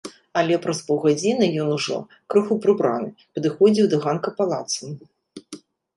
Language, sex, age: Belarusian, female, 30-39